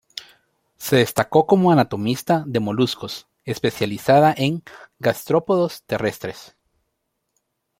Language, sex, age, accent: Spanish, male, 30-39, América central